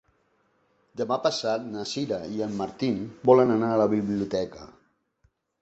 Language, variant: Catalan, Central